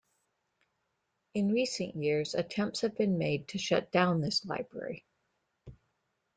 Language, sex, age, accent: English, female, 50-59, United States English